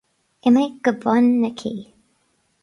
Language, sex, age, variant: Irish, female, 19-29, Gaeilge na Mumhan